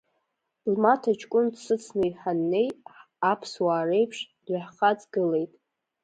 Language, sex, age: Abkhazian, female, under 19